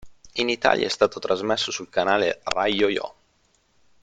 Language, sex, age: Italian, male, 30-39